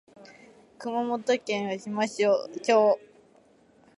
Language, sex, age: Japanese, female, 19-29